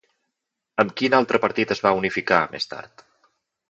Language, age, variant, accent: Catalan, 30-39, Central, central